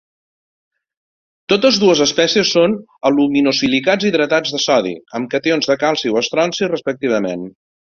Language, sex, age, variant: Catalan, male, 50-59, Central